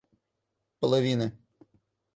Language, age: Russian, 19-29